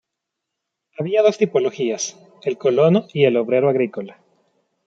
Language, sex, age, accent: Spanish, male, 30-39, América central